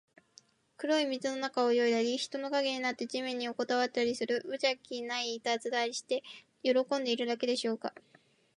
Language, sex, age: Japanese, female, 19-29